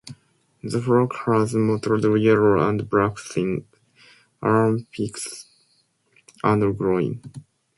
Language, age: English, 19-29